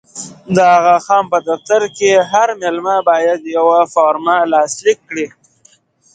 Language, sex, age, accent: Pashto, male, 19-29, معیاري پښتو